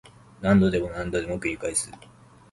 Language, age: Japanese, 19-29